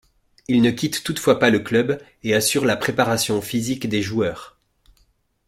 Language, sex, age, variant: French, male, 40-49, Français de métropole